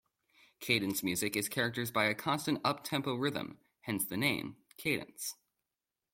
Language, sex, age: English, male, under 19